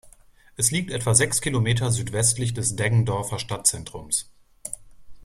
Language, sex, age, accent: German, male, 30-39, Deutschland Deutsch